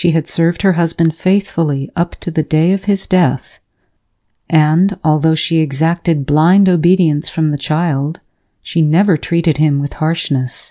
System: none